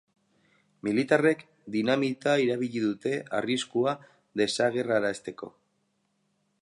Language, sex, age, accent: Basque, male, 30-39, Mendebalekoa (Araba, Bizkaia, Gipuzkoako mendebaleko herri batzuk)